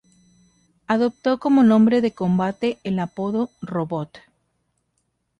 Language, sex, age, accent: Spanish, female, 30-39, México